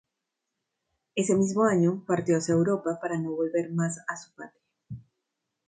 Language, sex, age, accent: Spanish, female, 40-49, Andino-Pacífico: Colombia, Perú, Ecuador, oeste de Bolivia y Venezuela andina